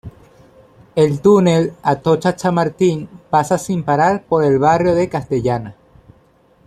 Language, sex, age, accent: Spanish, male, 19-29, Caribe: Cuba, Venezuela, Puerto Rico, República Dominicana, Panamá, Colombia caribeña, México caribeño, Costa del golfo de México